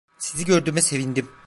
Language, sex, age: Turkish, male, 19-29